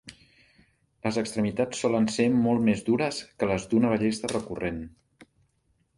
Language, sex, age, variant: Catalan, male, 50-59, Central